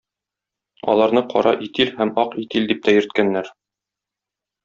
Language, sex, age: Tatar, male, 30-39